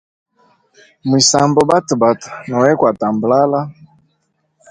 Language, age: Hemba, 19-29